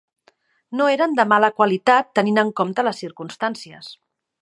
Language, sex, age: Catalan, female, 50-59